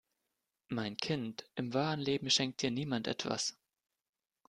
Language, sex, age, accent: German, male, 19-29, Deutschland Deutsch